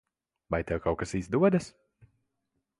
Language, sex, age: Latvian, male, 19-29